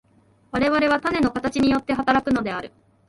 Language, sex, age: Japanese, female, 19-29